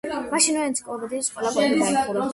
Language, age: Georgian, 30-39